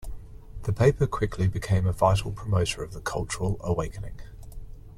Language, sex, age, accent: English, male, 40-49, Australian English